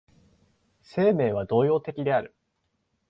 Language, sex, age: Japanese, male, 19-29